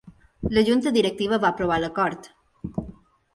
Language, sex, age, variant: Catalan, female, 30-39, Balear